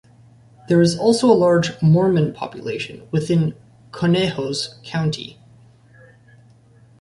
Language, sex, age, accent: English, male, 19-29, United States English